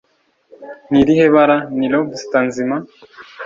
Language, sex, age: Kinyarwanda, male, 19-29